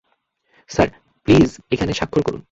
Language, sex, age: Bengali, male, 19-29